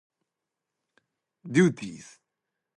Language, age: English, 19-29